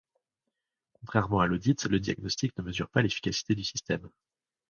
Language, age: French, 30-39